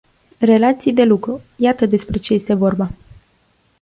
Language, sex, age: Romanian, female, 19-29